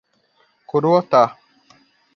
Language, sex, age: Portuguese, male, 30-39